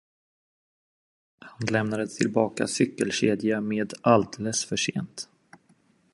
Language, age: Swedish, 30-39